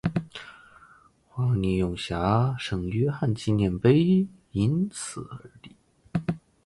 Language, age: Chinese, 19-29